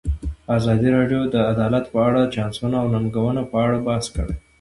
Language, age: Pashto, 19-29